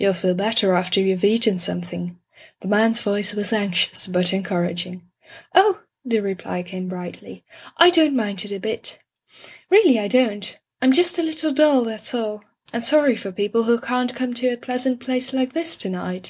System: none